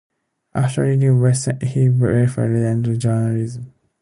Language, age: English, 19-29